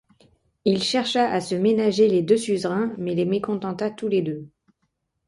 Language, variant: French, Français de métropole